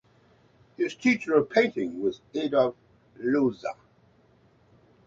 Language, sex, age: English, male, 60-69